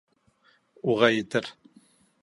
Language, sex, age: Bashkir, male, 40-49